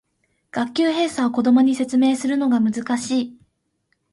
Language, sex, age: Japanese, female, 19-29